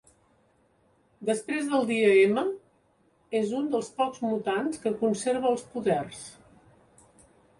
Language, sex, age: Catalan, female, 70-79